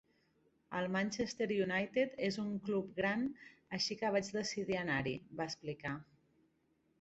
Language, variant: Catalan, Central